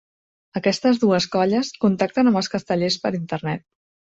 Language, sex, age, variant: Catalan, female, 30-39, Central